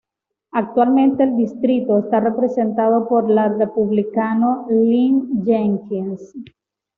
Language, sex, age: Spanish, female, 30-39